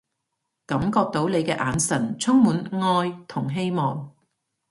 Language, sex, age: Cantonese, female, 40-49